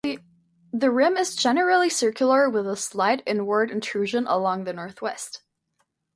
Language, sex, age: English, female, under 19